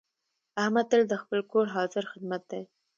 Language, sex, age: Pashto, female, 19-29